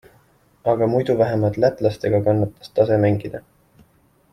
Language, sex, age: Estonian, male, 19-29